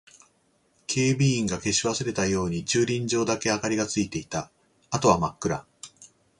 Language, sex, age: Japanese, male, 40-49